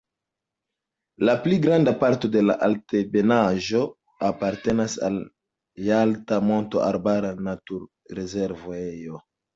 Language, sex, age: Esperanto, male, 19-29